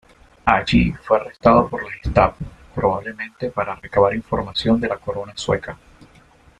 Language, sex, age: Spanish, male, 30-39